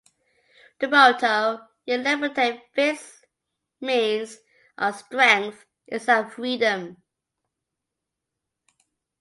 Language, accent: English, Scottish English